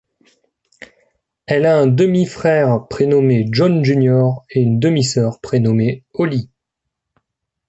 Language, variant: French, Français de métropole